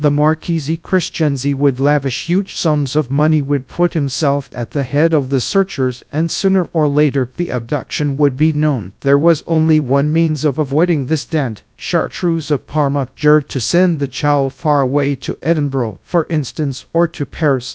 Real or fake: fake